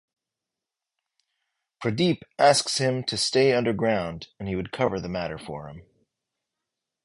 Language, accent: English, United States English